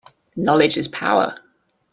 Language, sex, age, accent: English, female, 30-39, England English